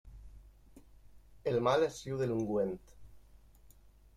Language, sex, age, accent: Catalan, male, 30-39, valencià